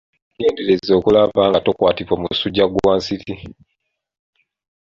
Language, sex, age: Ganda, male, 19-29